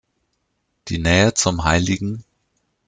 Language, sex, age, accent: German, male, 40-49, Deutschland Deutsch